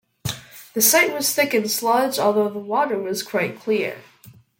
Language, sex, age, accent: English, male, under 19, United States English